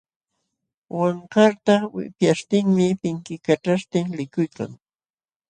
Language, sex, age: Jauja Wanca Quechua, female, 70-79